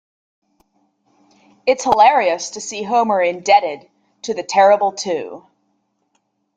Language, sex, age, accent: English, female, 30-39, United States English